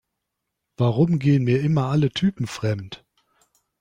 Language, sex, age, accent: German, male, 30-39, Deutschland Deutsch